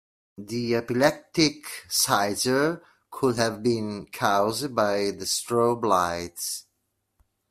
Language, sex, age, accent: English, male, 50-59, England English